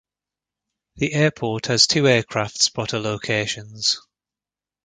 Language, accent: English, England English